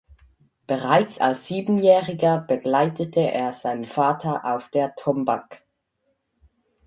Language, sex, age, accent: German, male, under 19, Schweizerdeutsch